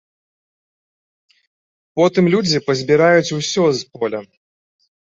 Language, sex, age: Belarusian, male, 30-39